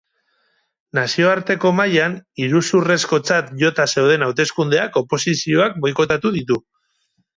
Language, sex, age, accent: Basque, male, 30-39, Mendebalekoa (Araba, Bizkaia, Gipuzkoako mendebaleko herri batzuk)